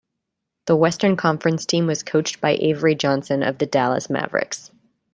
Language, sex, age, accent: English, female, 30-39, United States English